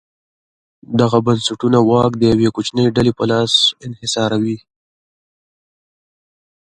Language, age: Pashto, 19-29